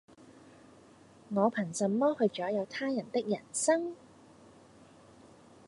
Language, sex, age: Cantonese, female, 30-39